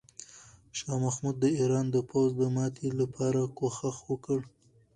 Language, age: Pashto, 19-29